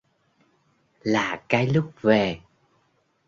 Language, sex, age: Vietnamese, male, 60-69